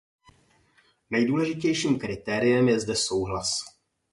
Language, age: Czech, 40-49